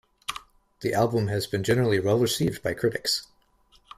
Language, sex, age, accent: English, male, 19-29, United States English